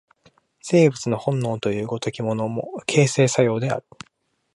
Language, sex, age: Japanese, male, 19-29